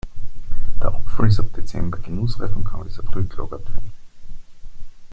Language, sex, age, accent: German, male, 30-39, Österreichisches Deutsch